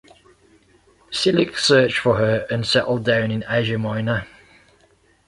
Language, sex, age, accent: English, male, 40-49, England English